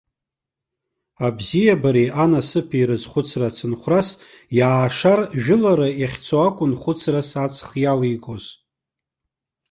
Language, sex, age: Abkhazian, male, 30-39